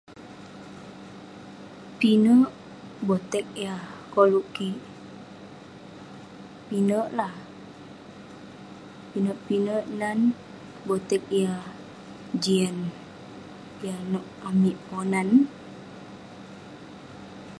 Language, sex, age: Western Penan, female, under 19